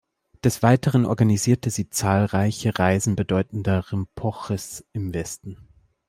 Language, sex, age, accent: German, male, 30-39, Deutschland Deutsch